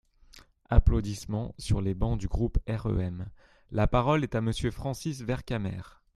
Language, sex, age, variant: French, male, 30-39, Français de métropole